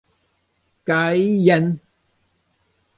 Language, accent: Esperanto, Internacia